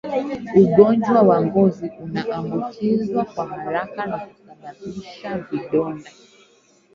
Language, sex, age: Swahili, female, 19-29